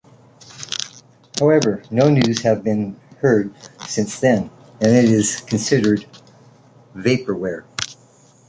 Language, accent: English, United States English